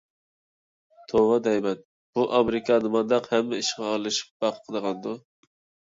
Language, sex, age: Uyghur, male, 19-29